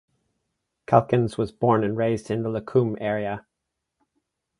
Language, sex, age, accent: English, male, 40-49, Canadian English